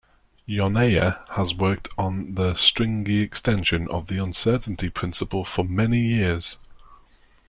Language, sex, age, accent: English, male, 30-39, England English